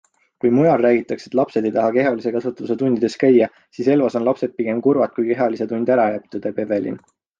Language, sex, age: Estonian, male, 19-29